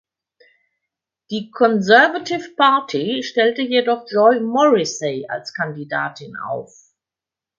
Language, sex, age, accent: German, female, 60-69, Deutschland Deutsch